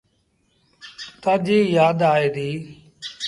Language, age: Sindhi Bhil, 40-49